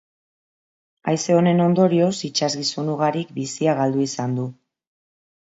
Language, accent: Basque, Mendebalekoa (Araba, Bizkaia, Gipuzkoako mendebaleko herri batzuk)